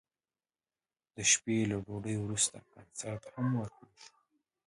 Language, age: Pashto, 19-29